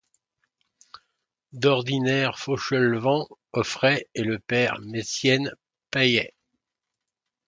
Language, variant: French, Français de métropole